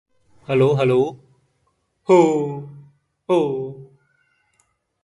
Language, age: English, 19-29